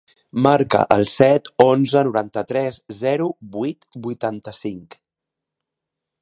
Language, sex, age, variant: Catalan, male, 30-39, Central